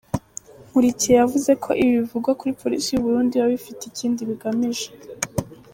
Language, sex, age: Kinyarwanda, female, under 19